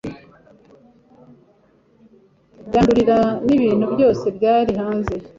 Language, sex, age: Kinyarwanda, male, 19-29